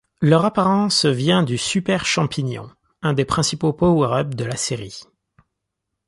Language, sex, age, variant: French, male, 19-29, Français de métropole